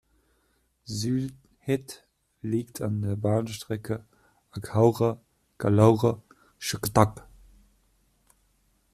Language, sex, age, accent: German, male, 19-29, Deutschland Deutsch